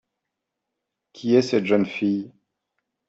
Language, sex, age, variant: French, male, 40-49, Français de métropole